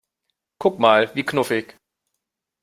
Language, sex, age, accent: German, male, 30-39, Deutschland Deutsch